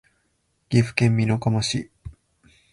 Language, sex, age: Japanese, male, 19-29